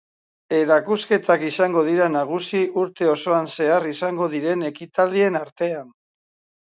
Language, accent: Basque, Mendebalekoa (Araba, Bizkaia, Gipuzkoako mendebaleko herri batzuk)